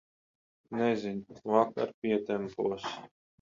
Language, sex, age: Latvian, male, 30-39